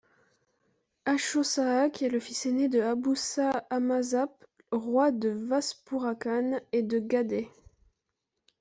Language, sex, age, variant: French, female, 19-29, Français de métropole